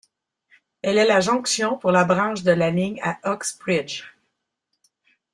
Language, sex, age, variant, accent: French, female, 50-59, Français d'Amérique du Nord, Français du Canada